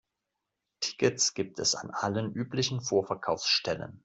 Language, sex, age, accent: German, male, 40-49, Deutschland Deutsch